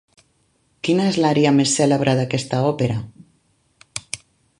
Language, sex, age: Catalan, female, 50-59